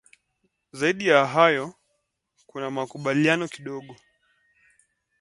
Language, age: English, 19-29